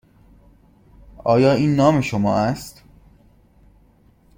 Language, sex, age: Persian, male, 19-29